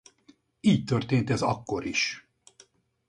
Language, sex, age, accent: Hungarian, male, 70-79, budapesti